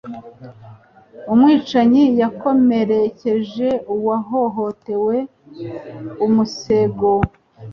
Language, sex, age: Kinyarwanda, female, 40-49